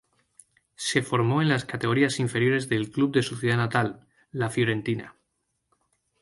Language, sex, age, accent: Spanish, male, 30-39, España: Norte peninsular (Asturias, Castilla y León, Cantabria, País Vasco, Navarra, Aragón, La Rioja, Guadalajara, Cuenca)